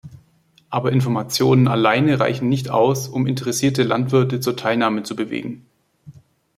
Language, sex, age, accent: German, male, 19-29, Deutschland Deutsch